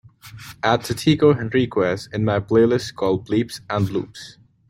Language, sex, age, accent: English, male, 19-29, India and South Asia (India, Pakistan, Sri Lanka)